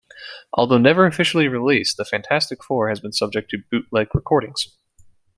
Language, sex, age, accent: English, male, 19-29, United States English